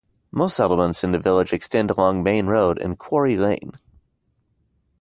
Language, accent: English, United States English